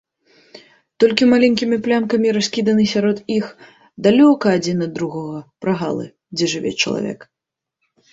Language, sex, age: Belarusian, female, under 19